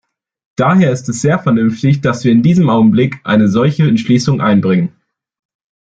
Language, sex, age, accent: German, male, under 19, Deutschland Deutsch